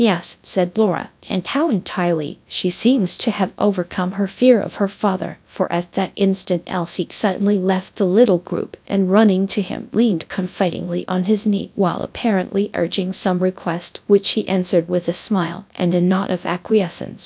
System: TTS, GradTTS